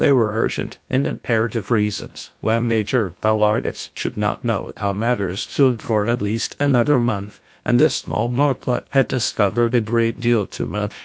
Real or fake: fake